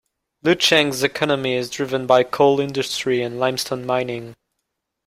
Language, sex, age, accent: English, male, 19-29, United States English